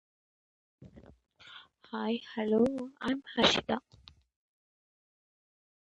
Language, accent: English, United States English